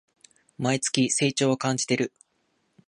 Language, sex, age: Japanese, male, 19-29